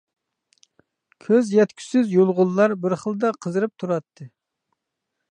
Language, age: Uyghur, 40-49